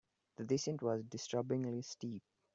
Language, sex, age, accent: English, male, under 19, India and South Asia (India, Pakistan, Sri Lanka)